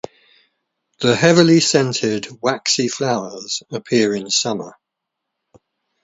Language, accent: English, England English